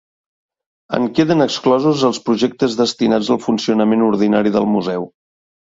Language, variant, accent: Catalan, Central, central